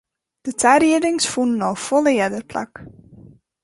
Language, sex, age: Western Frisian, female, 30-39